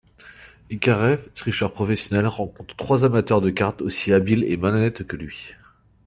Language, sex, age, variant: French, male, 30-39, Français de métropole